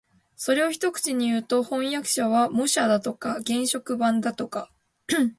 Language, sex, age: Japanese, female, 19-29